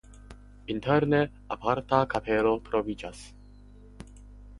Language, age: Esperanto, under 19